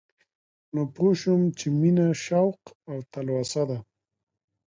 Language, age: Pashto, 40-49